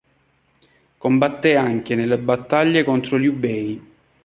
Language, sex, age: Italian, male, 30-39